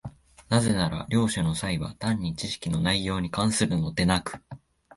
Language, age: Japanese, 19-29